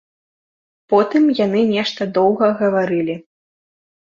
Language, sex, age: Belarusian, female, under 19